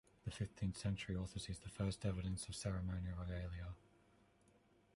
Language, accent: English, Australian English